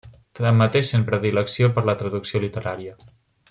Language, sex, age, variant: Catalan, male, 19-29, Central